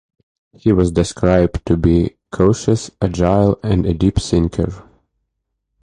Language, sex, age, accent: English, male, 30-39, Scottish English